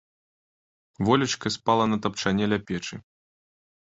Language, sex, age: Belarusian, male, 30-39